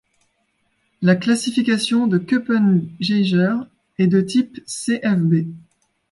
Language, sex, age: French, female, 30-39